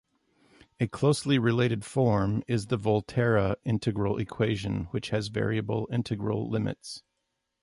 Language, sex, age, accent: English, male, 40-49, United States English